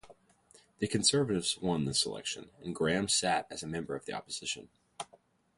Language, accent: English, United States English